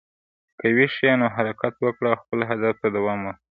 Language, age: Pashto, 19-29